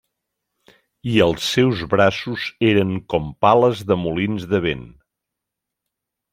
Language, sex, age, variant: Catalan, male, 60-69, Central